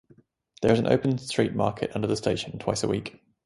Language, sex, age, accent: English, male, 19-29, England English